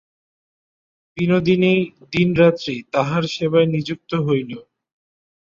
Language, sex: Bengali, male